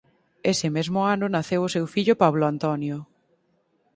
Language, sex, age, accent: Galician, female, 19-29, Oriental (común en zona oriental)